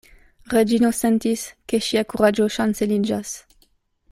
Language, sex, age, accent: Esperanto, female, 19-29, Internacia